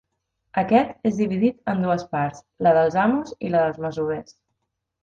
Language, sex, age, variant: Catalan, female, 30-39, Central